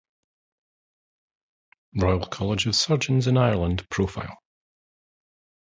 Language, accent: English, Scottish English